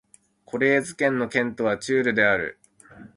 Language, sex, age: Japanese, male, 30-39